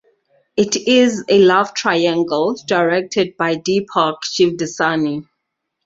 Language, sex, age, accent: English, female, 30-39, Southern African (South Africa, Zimbabwe, Namibia)